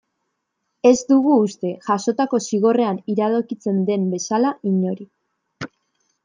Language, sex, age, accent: Basque, female, 19-29, Mendebalekoa (Araba, Bizkaia, Gipuzkoako mendebaleko herri batzuk)